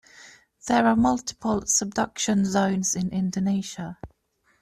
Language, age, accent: English, 19-29, England English